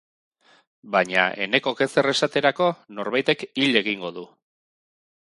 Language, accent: Basque, Erdialdekoa edo Nafarra (Gipuzkoa, Nafarroa)